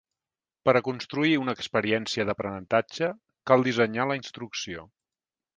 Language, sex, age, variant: Catalan, male, 50-59, Central